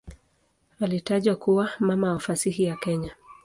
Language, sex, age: Swahili, female, 19-29